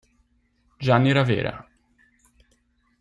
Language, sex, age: Italian, male, 30-39